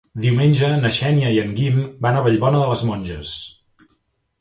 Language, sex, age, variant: Catalan, male, 40-49, Central